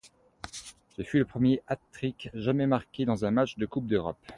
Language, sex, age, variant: French, male, 19-29, Français de métropole